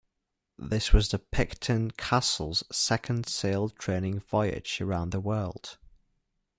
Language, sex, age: English, male, 19-29